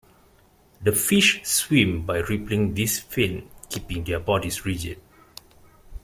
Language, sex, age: English, male, 40-49